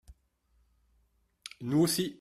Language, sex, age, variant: French, male, 50-59, Français de métropole